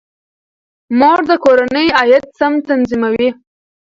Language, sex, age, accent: Pashto, female, under 19, کندهاری لهجه